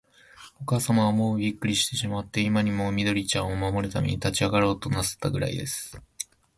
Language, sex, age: Japanese, male, 19-29